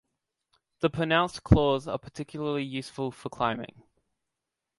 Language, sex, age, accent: English, male, under 19, Australian English